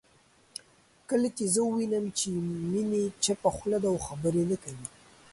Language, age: Pashto, under 19